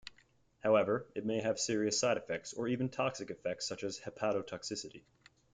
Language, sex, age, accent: English, male, 19-29, United States English